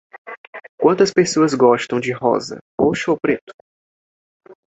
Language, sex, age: Portuguese, male, 19-29